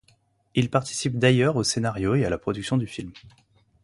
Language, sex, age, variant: French, male, 19-29, Français de métropole